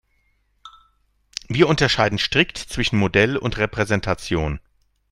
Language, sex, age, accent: German, male, 50-59, Deutschland Deutsch